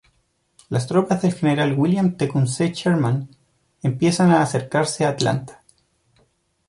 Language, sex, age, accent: Spanish, male, 30-39, Chileno: Chile, Cuyo